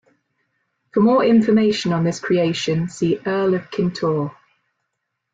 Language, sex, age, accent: English, female, 40-49, England English